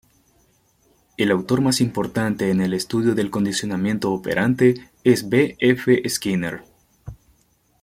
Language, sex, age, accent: Spanish, male, 19-29, México